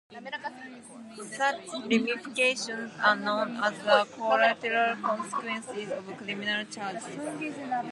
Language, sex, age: English, female, 19-29